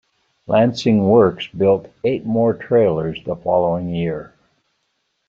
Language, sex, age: English, male, 80-89